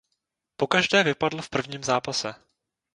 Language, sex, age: Czech, male, 19-29